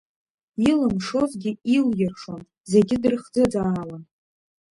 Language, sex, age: Abkhazian, female, under 19